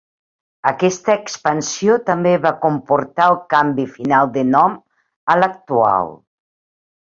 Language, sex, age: Catalan, female, 60-69